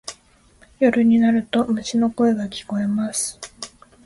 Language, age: Japanese, 19-29